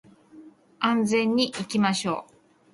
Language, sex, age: Japanese, female, 30-39